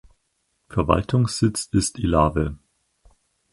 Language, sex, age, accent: German, male, 19-29, Deutschland Deutsch